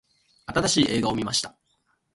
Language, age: Japanese, 19-29